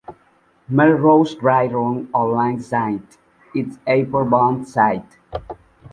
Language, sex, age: English, male, 30-39